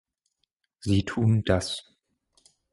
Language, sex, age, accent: German, male, 30-39, Deutschland Deutsch